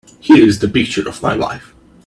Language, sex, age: English, male, 19-29